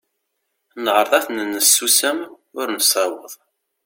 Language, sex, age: Kabyle, male, 30-39